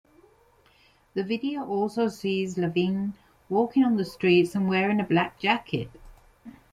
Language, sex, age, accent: English, female, 50-59, England English